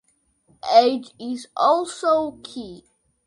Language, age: English, under 19